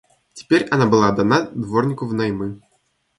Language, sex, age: Russian, male, 19-29